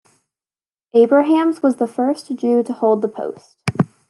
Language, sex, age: English, female, under 19